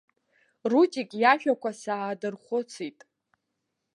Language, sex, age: Abkhazian, female, 19-29